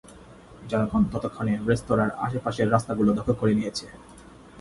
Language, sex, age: Bengali, male, 19-29